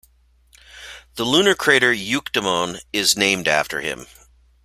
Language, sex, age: English, male, 50-59